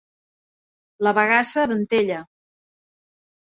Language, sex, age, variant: Catalan, female, 50-59, Central